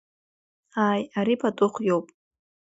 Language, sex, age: Abkhazian, female, 30-39